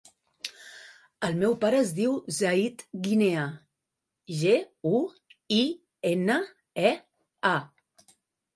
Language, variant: Catalan, Central